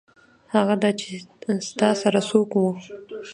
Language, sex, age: Pashto, female, 19-29